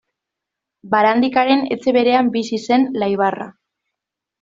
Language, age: Basque, 19-29